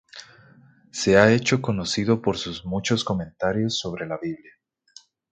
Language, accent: Spanish, América central